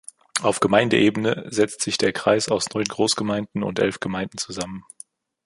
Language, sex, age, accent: German, male, 19-29, Deutschland Deutsch